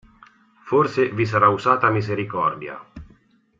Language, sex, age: Italian, male, 40-49